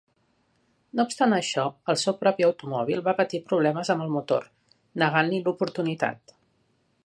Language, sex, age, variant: Catalan, female, 50-59, Nord-Occidental